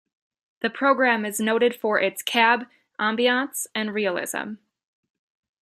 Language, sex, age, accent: English, female, 19-29, United States English